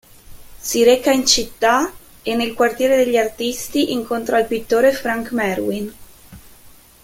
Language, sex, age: Italian, female, 19-29